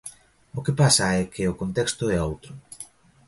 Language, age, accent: Galician, 40-49, Normativo (estándar)